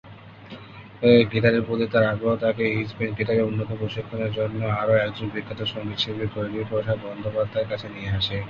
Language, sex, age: Bengali, male, under 19